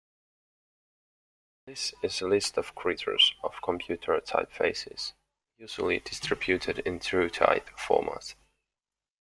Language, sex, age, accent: English, male, 19-29, United States English